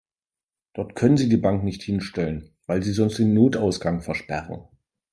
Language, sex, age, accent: German, male, 40-49, Deutschland Deutsch